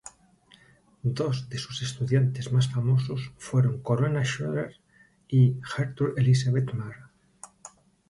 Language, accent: Spanish, España: Norte peninsular (Asturias, Castilla y León, Cantabria, País Vasco, Navarra, Aragón, La Rioja, Guadalajara, Cuenca)